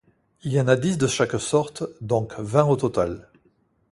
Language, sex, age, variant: French, male, 60-69, Français de métropole